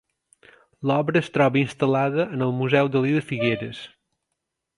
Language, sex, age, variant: Catalan, male, 50-59, Balear